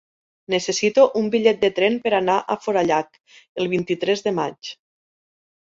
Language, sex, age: Catalan, female, 30-39